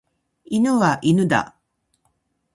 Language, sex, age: Japanese, female, 50-59